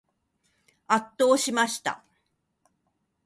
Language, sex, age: Japanese, female, 60-69